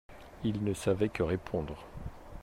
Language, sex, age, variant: French, male, 50-59, Français de métropole